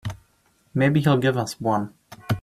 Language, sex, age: English, male, 19-29